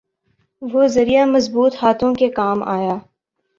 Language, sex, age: Urdu, female, 19-29